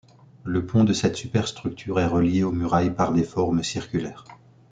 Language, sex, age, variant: French, male, 30-39, Français de métropole